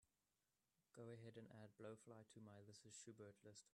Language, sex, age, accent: English, male, under 19, Southern African (South Africa, Zimbabwe, Namibia)